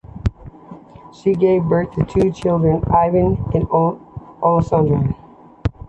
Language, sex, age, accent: English, female, 30-39, United States English